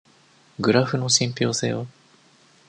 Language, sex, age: Japanese, male, under 19